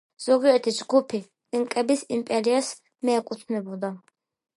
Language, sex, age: Georgian, female, under 19